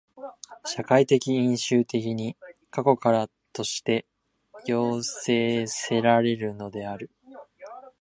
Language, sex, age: Japanese, male, under 19